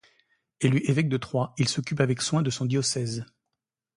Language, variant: French, Français de métropole